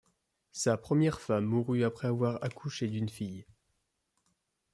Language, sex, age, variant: French, male, 19-29, Français de métropole